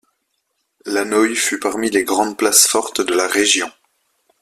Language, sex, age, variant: French, male, 19-29, Français de métropole